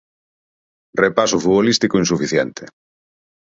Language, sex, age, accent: Galician, male, 40-49, Central (gheada)